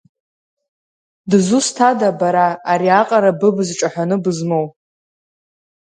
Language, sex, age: Abkhazian, female, under 19